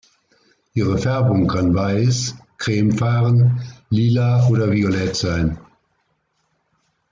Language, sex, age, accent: German, male, 60-69, Deutschland Deutsch